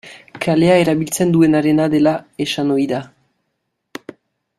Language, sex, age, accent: Basque, male, 19-29, Nafar-lapurtarra edo Zuberotarra (Lapurdi, Nafarroa Beherea, Zuberoa)